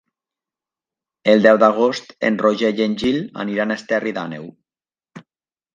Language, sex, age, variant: Catalan, male, 40-49, Nord-Occidental